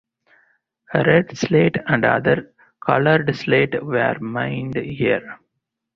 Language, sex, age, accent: English, male, 30-39, India and South Asia (India, Pakistan, Sri Lanka)